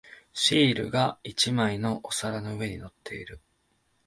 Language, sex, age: Japanese, male, 19-29